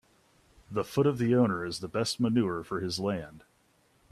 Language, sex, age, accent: English, male, 30-39, United States English